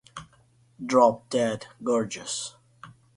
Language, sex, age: Italian, male, 19-29